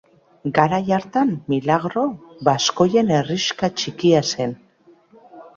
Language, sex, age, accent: Basque, female, 40-49, Mendebalekoa (Araba, Bizkaia, Gipuzkoako mendebaleko herri batzuk)